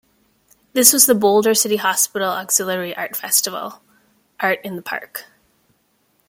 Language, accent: English, Canadian English